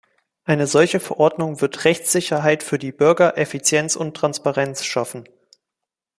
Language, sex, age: German, male, 19-29